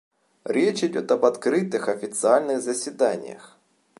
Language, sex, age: Russian, male, 19-29